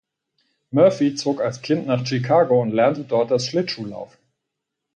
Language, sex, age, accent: German, male, 40-49, Deutschland Deutsch